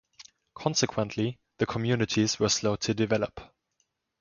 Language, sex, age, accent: English, male, under 19, England English